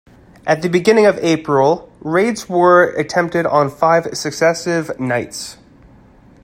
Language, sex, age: English, male, 19-29